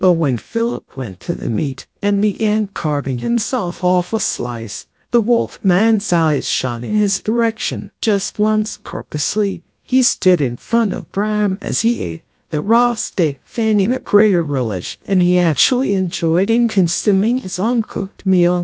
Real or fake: fake